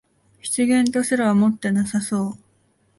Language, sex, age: Japanese, female, 19-29